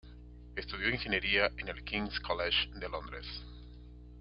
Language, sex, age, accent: Spanish, male, 30-39, Andino-Pacífico: Colombia, Perú, Ecuador, oeste de Bolivia y Venezuela andina